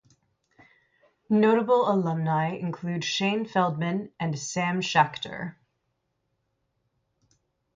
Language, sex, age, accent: English, female, 30-39, United States English